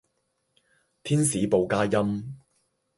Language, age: Cantonese, 19-29